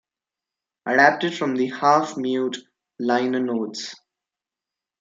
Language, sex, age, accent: English, male, 19-29, India and South Asia (India, Pakistan, Sri Lanka)